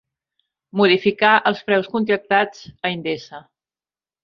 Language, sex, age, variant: Catalan, female, 40-49, Central